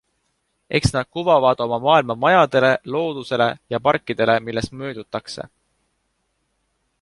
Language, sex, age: Estonian, male, 19-29